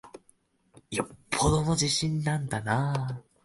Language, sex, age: Japanese, male, 19-29